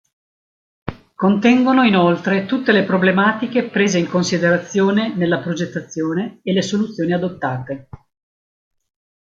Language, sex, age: Italian, female, 50-59